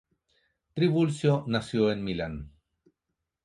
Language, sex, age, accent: Spanish, male, 30-39, Chileno: Chile, Cuyo